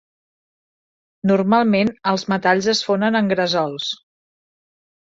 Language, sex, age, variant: Catalan, female, 40-49, Central